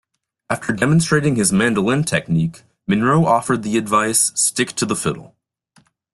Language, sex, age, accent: English, male, 19-29, United States English